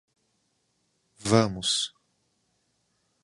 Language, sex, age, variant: Portuguese, male, 30-39, Portuguese (Brasil)